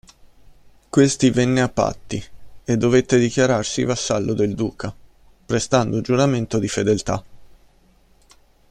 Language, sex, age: Italian, male, 30-39